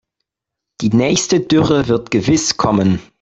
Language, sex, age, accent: German, male, 19-29, Deutschland Deutsch